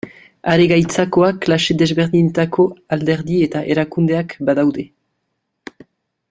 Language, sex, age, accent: Basque, male, 19-29, Nafar-lapurtarra edo Zuberotarra (Lapurdi, Nafarroa Beherea, Zuberoa)